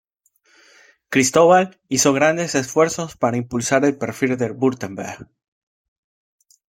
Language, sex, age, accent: Spanish, male, 30-39, Caribe: Cuba, Venezuela, Puerto Rico, República Dominicana, Panamá, Colombia caribeña, México caribeño, Costa del golfo de México